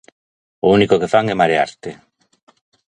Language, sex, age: Galician, male, 40-49